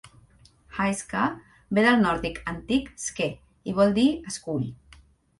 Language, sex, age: Catalan, female, 30-39